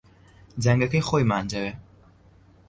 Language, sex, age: Central Kurdish, male, under 19